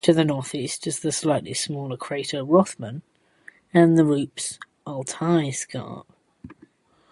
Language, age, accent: English, 19-29, England English